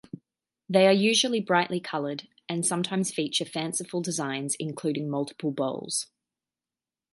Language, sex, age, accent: English, female, 19-29, Australian English